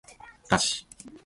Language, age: Japanese, 40-49